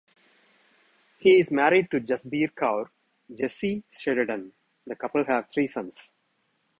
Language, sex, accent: English, male, India and South Asia (India, Pakistan, Sri Lanka)